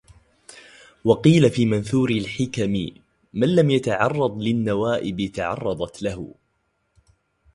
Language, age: Arabic, 19-29